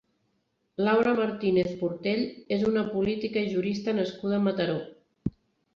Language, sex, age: Catalan, female, 40-49